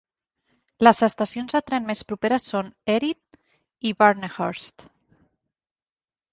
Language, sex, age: Catalan, female, 40-49